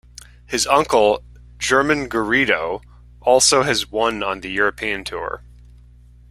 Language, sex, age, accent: English, male, 19-29, United States English